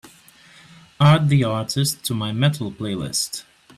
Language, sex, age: English, male, 19-29